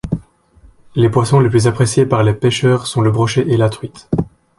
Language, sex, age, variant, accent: French, male, 19-29, Français d'Europe, Français de Belgique